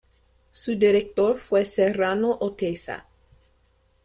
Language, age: Spanish, under 19